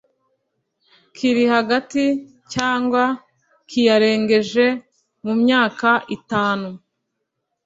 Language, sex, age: Kinyarwanda, female, 19-29